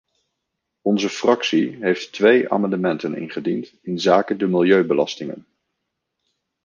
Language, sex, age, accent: Dutch, male, 19-29, Nederlands Nederlands